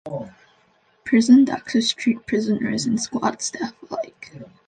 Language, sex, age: English, female, under 19